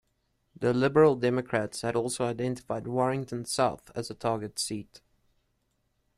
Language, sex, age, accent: English, male, 19-29, Southern African (South Africa, Zimbabwe, Namibia)